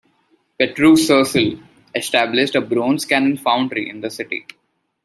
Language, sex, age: English, male, under 19